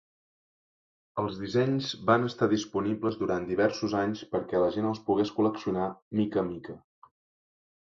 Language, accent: Catalan, Empordanès